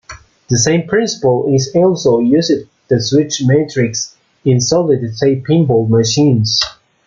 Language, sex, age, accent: English, male, 19-29, United States English